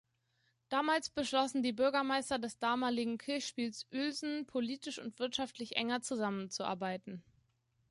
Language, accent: German, Deutschland Deutsch